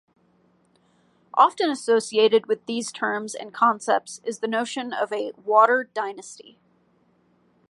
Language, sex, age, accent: English, female, 19-29, United States English